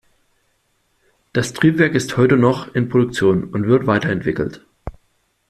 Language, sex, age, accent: German, male, 19-29, Deutschland Deutsch